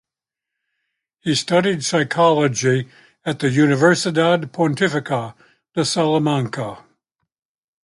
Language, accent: English, United States English